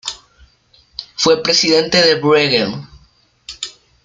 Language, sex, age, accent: Spanish, male, under 19, México